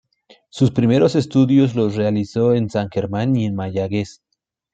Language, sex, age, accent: Spanish, male, 19-29, México